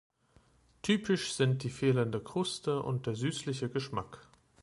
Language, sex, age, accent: German, male, 30-39, Deutschland Deutsch